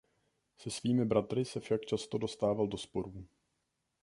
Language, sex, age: Czech, male, 19-29